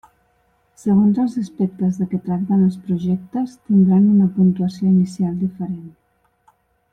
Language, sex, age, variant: Catalan, female, 50-59, Central